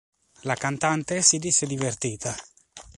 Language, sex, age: Italian, male, 30-39